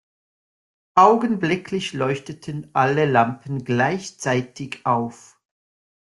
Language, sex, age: German, male, 40-49